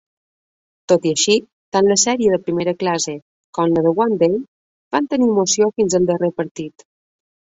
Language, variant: Catalan, Balear